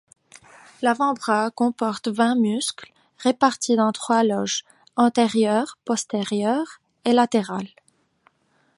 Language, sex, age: French, female, 19-29